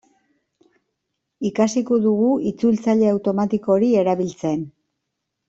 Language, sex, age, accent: Basque, female, 50-59, Mendebalekoa (Araba, Bizkaia, Gipuzkoako mendebaleko herri batzuk)